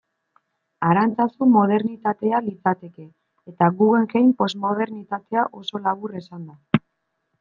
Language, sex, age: Basque, male, 19-29